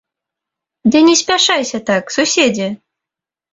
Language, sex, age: Belarusian, female, 19-29